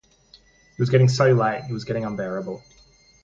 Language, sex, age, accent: English, male, 19-29, Australian English